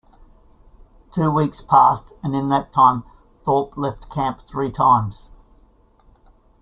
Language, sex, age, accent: English, male, 70-79, Australian English